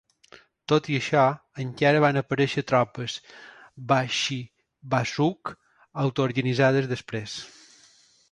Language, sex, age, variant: Catalan, male, 50-59, Balear